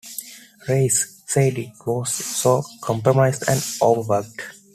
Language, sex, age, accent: English, male, 19-29, India and South Asia (India, Pakistan, Sri Lanka)